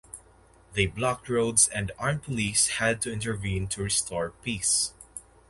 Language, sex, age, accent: English, male, under 19, Filipino